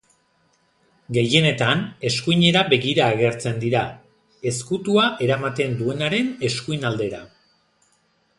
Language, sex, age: Basque, male, 40-49